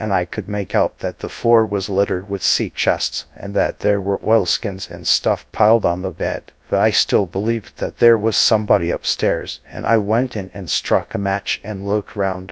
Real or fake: fake